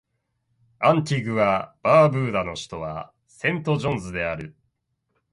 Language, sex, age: Japanese, male, 19-29